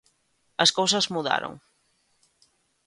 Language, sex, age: Galician, female, 30-39